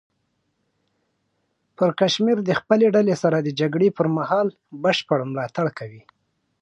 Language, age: Pashto, 30-39